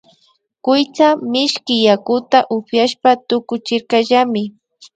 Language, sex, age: Imbabura Highland Quichua, female, 19-29